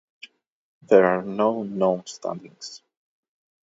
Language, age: English, 19-29